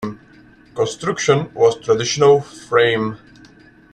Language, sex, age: English, male, 19-29